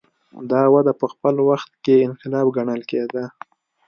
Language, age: Pashto, 19-29